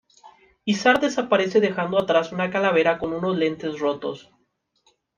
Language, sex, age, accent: Spanish, male, 19-29, México